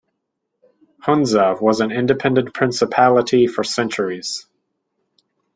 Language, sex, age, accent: English, male, 30-39, United States English